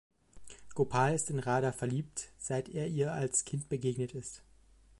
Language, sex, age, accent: German, male, 19-29, Deutschland Deutsch